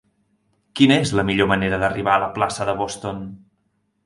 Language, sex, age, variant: Catalan, male, 19-29, Central